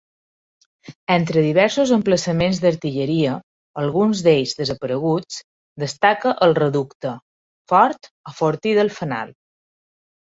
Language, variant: Catalan, Balear